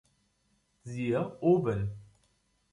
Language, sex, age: German, male, 19-29